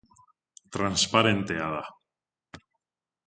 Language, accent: Basque, Mendebalekoa (Araba, Bizkaia, Gipuzkoako mendebaleko herri batzuk)